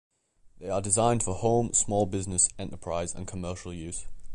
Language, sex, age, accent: English, male, under 19, England English